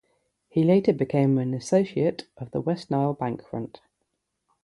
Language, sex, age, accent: English, female, 30-39, England English; yorkshire